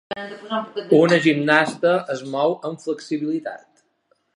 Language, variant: Catalan, Balear